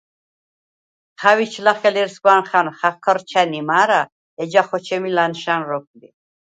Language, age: Svan, 30-39